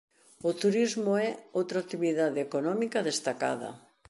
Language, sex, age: Galician, female, 60-69